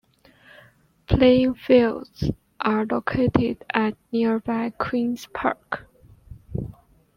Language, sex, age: English, female, 19-29